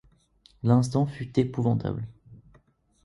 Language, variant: French, Français de métropole